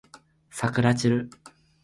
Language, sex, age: Japanese, male, under 19